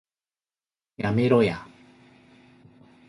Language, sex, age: Japanese, male, 50-59